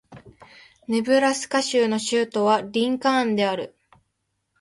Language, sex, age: Japanese, female, 19-29